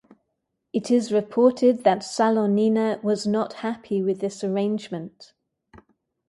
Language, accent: English, England English